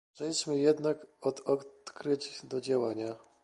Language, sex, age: Polish, male, 30-39